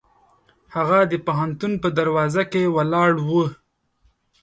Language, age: Pashto, 19-29